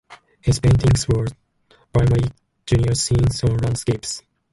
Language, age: English, 19-29